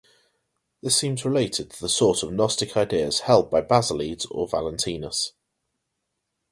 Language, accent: English, England English